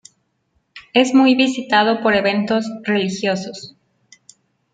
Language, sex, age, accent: Spanish, female, 40-49, México